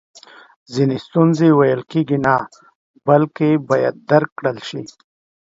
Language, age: Pashto, 40-49